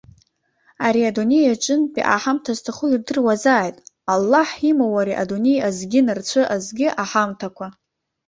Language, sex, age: Abkhazian, female, under 19